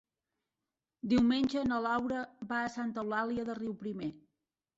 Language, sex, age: Catalan, female, 50-59